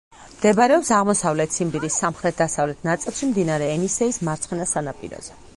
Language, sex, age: Georgian, female, 40-49